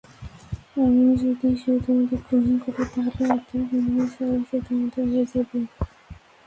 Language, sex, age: Bengali, female, 19-29